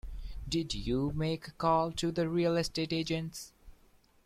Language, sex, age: English, male, 19-29